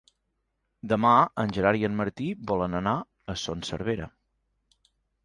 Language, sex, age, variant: Catalan, male, 40-49, Nord-Occidental